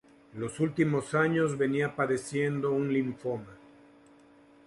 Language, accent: Spanish, México